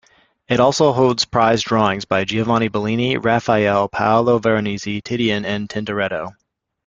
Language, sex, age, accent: English, male, 30-39, United States English